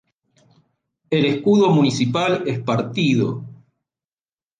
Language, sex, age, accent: Spanish, male, 50-59, Rioplatense: Argentina, Uruguay, este de Bolivia, Paraguay